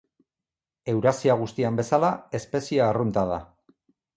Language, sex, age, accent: Basque, male, 50-59, Mendebalekoa (Araba, Bizkaia, Gipuzkoako mendebaleko herri batzuk)